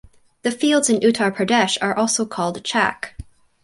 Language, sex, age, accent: English, female, 19-29, Canadian English